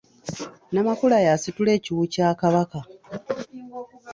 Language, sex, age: Ganda, female, 50-59